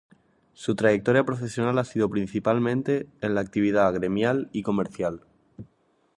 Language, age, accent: Spanish, 19-29, España: Islas Canarias